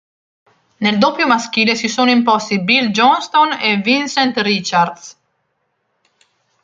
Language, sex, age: Italian, female, 30-39